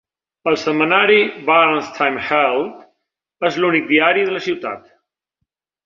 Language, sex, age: Catalan, male, 40-49